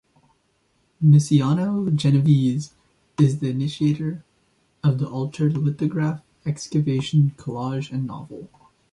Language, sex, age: English, male, under 19